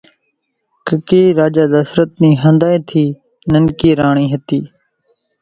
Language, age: Kachi Koli, 19-29